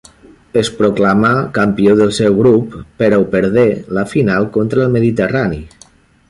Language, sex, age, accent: Catalan, male, 50-59, valencià